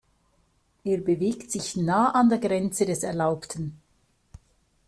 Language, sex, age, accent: German, female, 50-59, Schweizerdeutsch